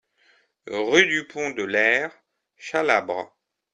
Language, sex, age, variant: French, male, 19-29, Français de métropole